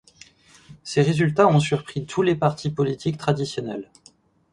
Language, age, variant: French, 19-29, Français de métropole